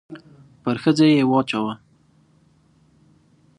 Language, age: Pashto, 19-29